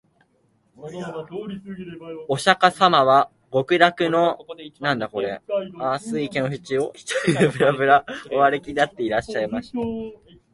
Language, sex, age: Japanese, male, 19-29